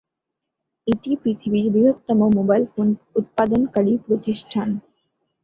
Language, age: Bengali, 19-29